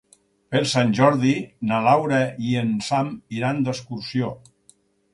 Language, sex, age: Catalan, male, 60-69